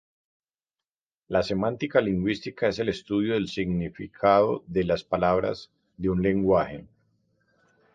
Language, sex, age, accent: Spanish, male, 40-49, Andino-Pacífico: Colombia, Perú, Ecuador, oeste de Bolivia y Venezuela andina